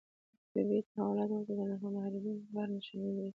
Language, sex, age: Pashto, female, 19-29